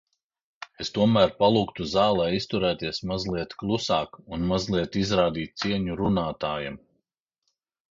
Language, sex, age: Latvian, male, 40-49